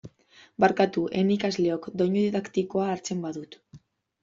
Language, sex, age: Basque, female, 19-29